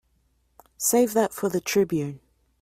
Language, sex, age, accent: English, female, 30-39, Australian English